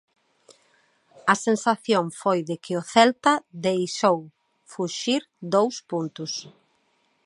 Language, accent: Galician, Atlántico (seseo e gheada)